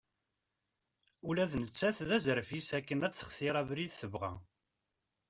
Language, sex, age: Kabyle, male, 40-49